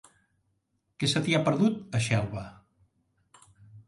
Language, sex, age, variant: Catalan, male, 60-69, Central